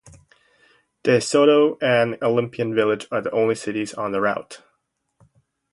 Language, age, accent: English, 19-29, United States English